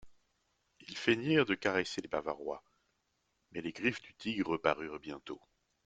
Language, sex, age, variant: French, male, 30-39, Français de métropole